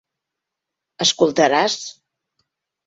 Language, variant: Catalan, Central